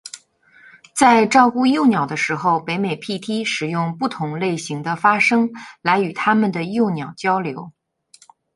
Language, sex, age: Chinese, female, 40-49